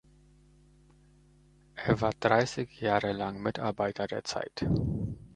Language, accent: German, Polnisch Deutsch